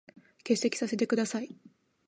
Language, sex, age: Japanese, female, 19-29